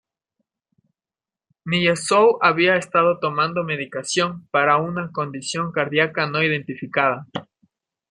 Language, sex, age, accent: Spanish, male, 19-29, Andino-Pacífico: Colombia, Perú, Ecuador, oeste de Bolivia y Venezuela andina